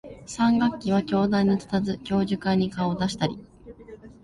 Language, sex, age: Japanese, female, 19-29